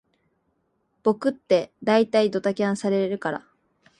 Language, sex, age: Japanese, female, 19-29